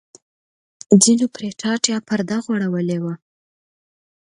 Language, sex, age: Pashto, female, 19-29